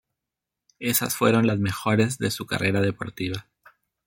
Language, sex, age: Spanish, male, 30-39